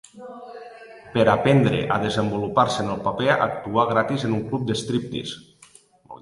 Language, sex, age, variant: Catalan, male, 40-49, Nord-Occidental